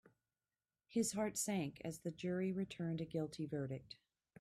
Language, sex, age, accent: English, female, 50-59, United States English